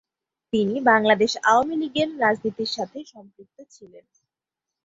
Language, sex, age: Bengali, female, 19-29